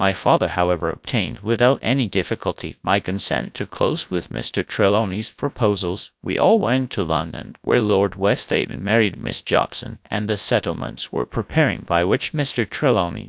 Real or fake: fake